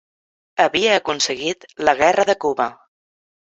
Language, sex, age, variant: Catalan, female, 19-29, Central